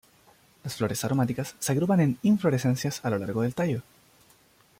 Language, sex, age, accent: Spanish, male, 19-29, Chileno: Chile, Cuyo